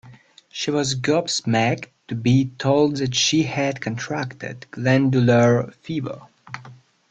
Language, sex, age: English, male, 19-29